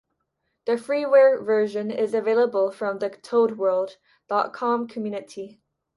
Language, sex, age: English, female, under 19